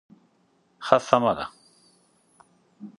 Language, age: Pashto, 50-59